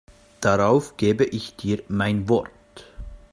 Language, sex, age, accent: German, male, 30-39, Schweizerdeutsch